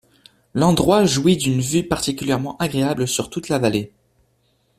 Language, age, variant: French, 19-29, Français de métropole